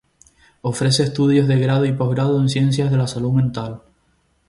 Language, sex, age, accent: Spanish, male, 19-29, España: Islas Canarias